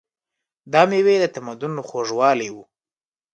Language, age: Pashto, 19-29